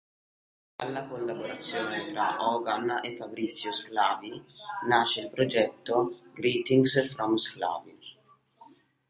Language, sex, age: Italian, female, under 19